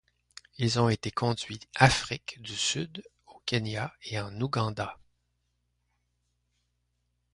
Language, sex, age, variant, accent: French, male, 50-59, Français d'Amérique du Nord, Français du Canada